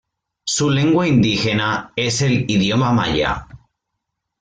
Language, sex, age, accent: Spanish, male, 30-39, España: Norte peninsular (Asturias, Castilla y León, Cantabria, País Vasco, Navarra, Aragón, La Rioja, Guadalajara, Cuenca)